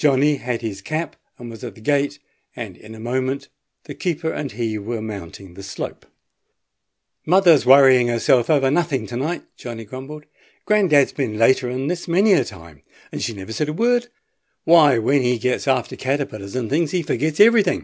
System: none